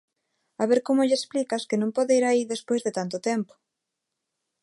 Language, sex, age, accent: Galician, female, 19-29, Neofalante